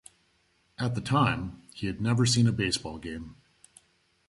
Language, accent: English, Canadian English